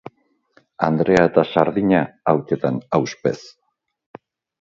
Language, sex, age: Basque, male, 60-69